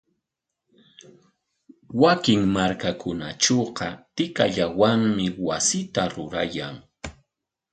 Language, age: Corongo Ancash Quechua, 50-59